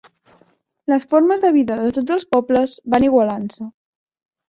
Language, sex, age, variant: Catalan, female, under 19, Central